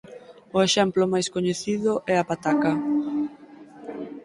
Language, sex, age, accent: Galician, female, 19-29, Atlántico (seseo e gheada)